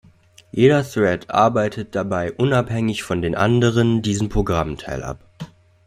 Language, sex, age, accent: German, male, 19-29, Deutschland Deutsch